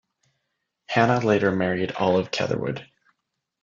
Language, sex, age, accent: English, male, 19-29, United States English